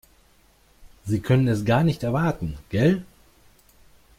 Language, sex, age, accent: German, male, 40-49, Deutschland Deutsch